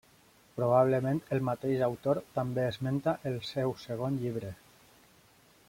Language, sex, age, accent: Catalan, male, 30-39, valencià